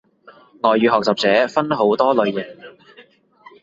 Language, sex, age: Cantonese, male, 19-29